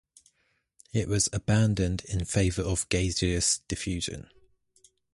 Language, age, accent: English, 19-29, England English